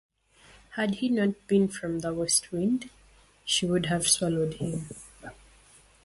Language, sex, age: English, female, 19-29